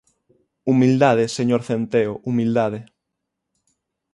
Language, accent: Galician, Oriental (común en zona oriental); Normativo (estándar)